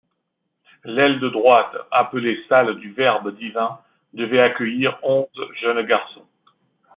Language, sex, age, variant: French, male, 40-49, Français de métropole